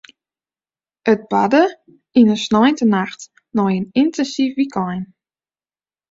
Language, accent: Western Frisian, Klaaifrysk